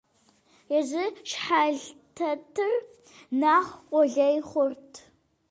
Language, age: Kabardian, under 19